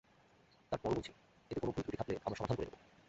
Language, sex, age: Bengali, male, 19-29